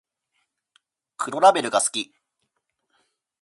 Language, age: Japanese, 19-29